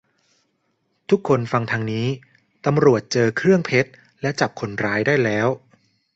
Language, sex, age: Thai, male, 30-39